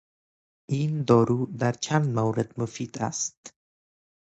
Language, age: Persian, 19-29